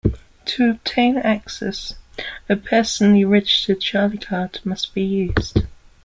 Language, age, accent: English, under 19, England English